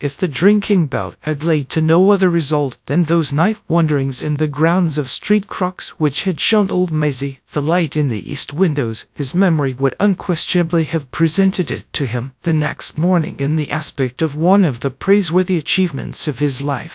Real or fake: fake